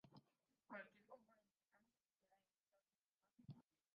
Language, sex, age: Spanish, female, 19-29